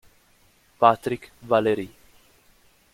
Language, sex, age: Italian, male, 19-29